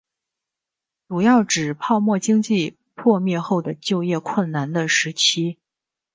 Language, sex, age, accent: Chinese, male, 19-29, 出生地：北京市